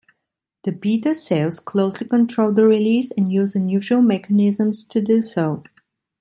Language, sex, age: English, female, 30-39